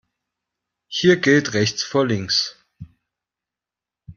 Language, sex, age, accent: German, male, 30-39, Deutschland Deutsch